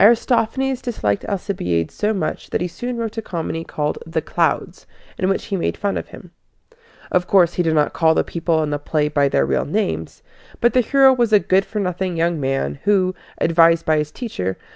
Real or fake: real